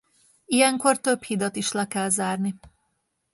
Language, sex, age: Hungarian, female, 40-49